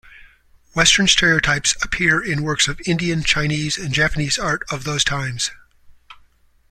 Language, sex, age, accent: English, male, 50-59, United States English